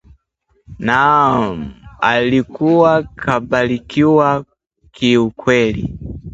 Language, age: Swahili, 19-29